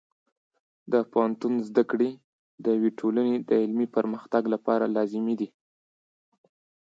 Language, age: Pashto, 19-29